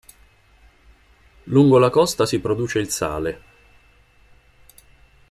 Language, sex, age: Italian, male, 50-59